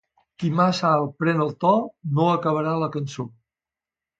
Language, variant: Catalan, Central